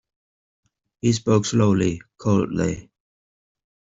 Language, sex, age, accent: English, male, 40-49, England English